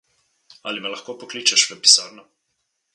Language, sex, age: Slovenian, male, 19-29